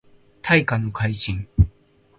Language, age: Japanese, 19-29